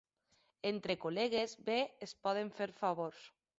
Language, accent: Catalan, valencià